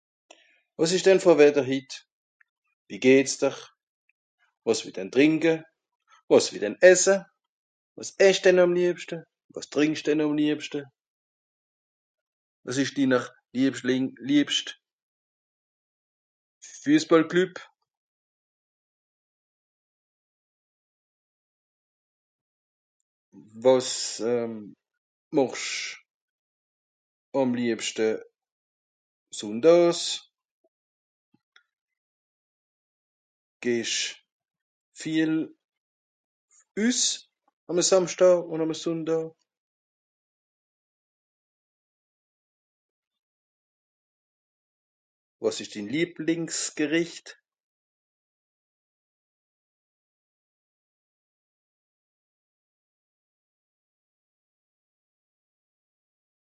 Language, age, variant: Swiss German, 40-49, Nordniederàlemmànisch (Rishoffe, Zàwere, Bùsswìller, Hawenau, Brüemt, Stroossbùri, Molse, Dàmbàch, Schlettstàtt, Pfàlzbùri usw.)